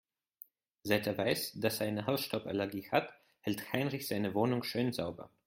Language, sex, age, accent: German, male, 19-29, Österreichisches Deutsch